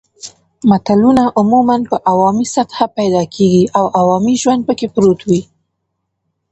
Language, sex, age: Pashto, female, 19-29